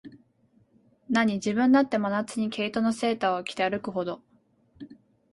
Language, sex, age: Japanese, female, 19-29